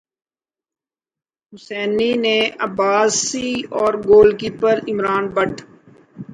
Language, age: Urdu, 40-49